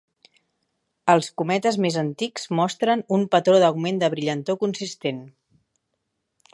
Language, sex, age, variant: Catalan, female, 30-39, Central